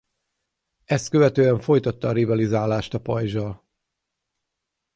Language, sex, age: Hungarian, male, 40-49